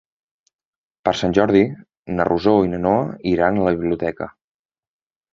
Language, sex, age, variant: Catalan, male, 19-29, Central